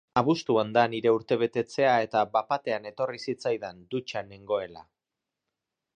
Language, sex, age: Basque, male, 30-39